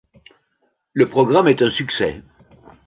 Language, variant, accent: French, Français d'Europe, Français de Belgique